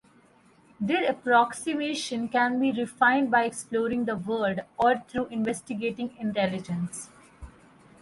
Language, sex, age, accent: English, female, 19-29, India and South Asia (India, Pakistan, Sri Lanka)